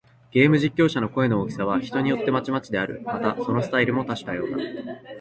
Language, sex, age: Japanese, male, 19-29